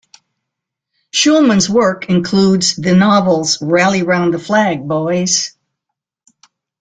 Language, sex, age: English, female, 80-89